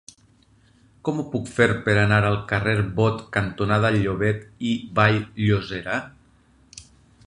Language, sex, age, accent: Catalan, male, 40-49, valencià